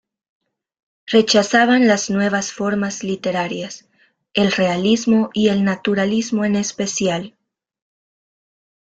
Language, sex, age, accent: Spanish, female, 19-29, América central